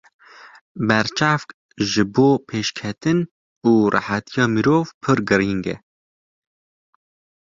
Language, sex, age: Kurdish, male, 19-29